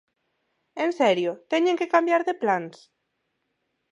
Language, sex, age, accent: Galician, female, 30-39, Neofalante